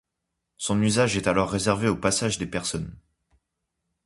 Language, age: French, 19-29